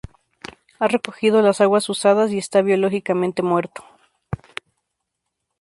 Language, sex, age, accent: Spanish, female, 19-29, México